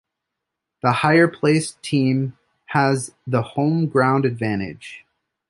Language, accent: English, United States English